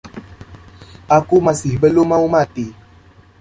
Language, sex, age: Indonesian, male, 19-29